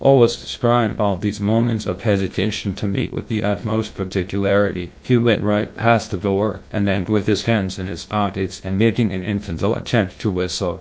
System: TTS, GlowTTS